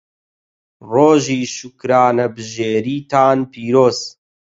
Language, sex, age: Central Kurdish, male, 30-39